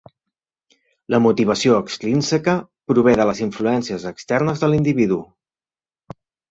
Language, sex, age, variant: Catalan, male, 30-39, Central